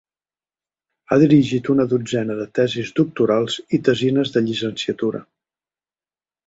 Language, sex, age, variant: Catalan, male, 60-69, Central